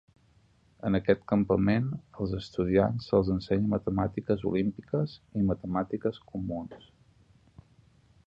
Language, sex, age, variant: Catalan, male, 30-39, Central